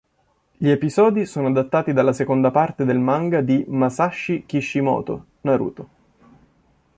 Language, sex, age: Italian, male, 19-29